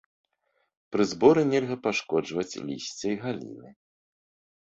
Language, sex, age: Belarusian, male, 30-39